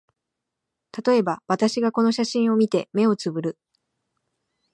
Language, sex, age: Japanese, female, 19-29